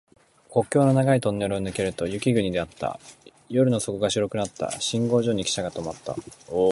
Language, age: Japanese, 19-29